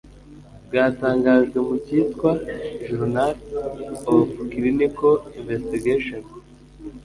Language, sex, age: Kinyarwanda, male, 19-29